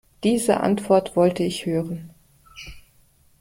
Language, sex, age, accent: German, female, 50-59, Deutschland Deutsch